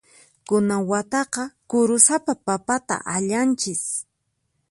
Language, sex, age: Puno Quechua, female, 19-29